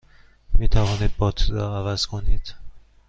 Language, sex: Persian, male